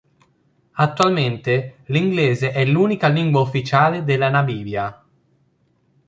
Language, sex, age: Italian, male, 30-39